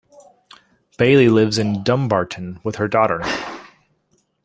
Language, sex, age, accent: English, male, 30-39, United States English